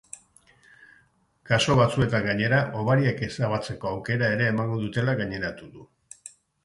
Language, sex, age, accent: Basque, male, 60-69, Erdialdekoa edo Nafarra (Gipuzkoa, Nafarroa)